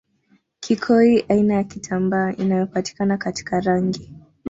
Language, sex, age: Swahili, female, 19-29